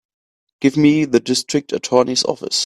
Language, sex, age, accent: English, male, 19-29, United States English